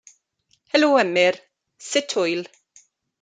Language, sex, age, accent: Welsh, female, 40-49, Y Deyrnas Unedig Cymraeg